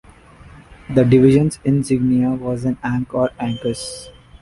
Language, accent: English, India and South Asia (India, Pakistan, Sri Lanka)